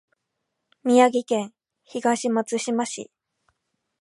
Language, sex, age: Japanese, female, 19-29